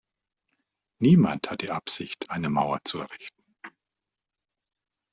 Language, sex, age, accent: German, male, 40-49, Deutschland Deutsch